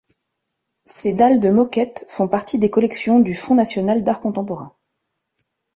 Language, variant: French, Français de métropole